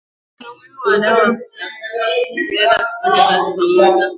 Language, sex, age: Swahili, female, 19-29